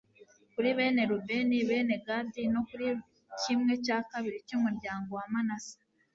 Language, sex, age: Kinyarwanda, female, 19-29